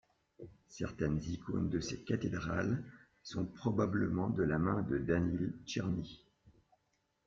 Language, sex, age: French, male, 60-69